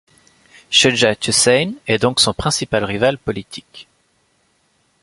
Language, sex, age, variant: French, male, 19-29, Français de métropole